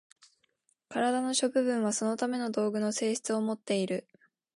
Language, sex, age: Japanese, female, 19-29